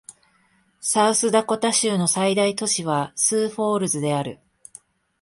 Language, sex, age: Japanese, female, 40-49